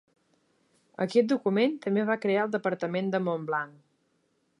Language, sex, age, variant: Catalan, female, 30-39, Central